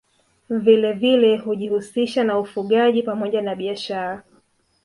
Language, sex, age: Swahili, female, 19-29